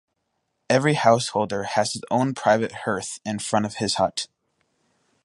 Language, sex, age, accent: English, male, under 19, United States English